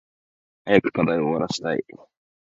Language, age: Japanese, 19-29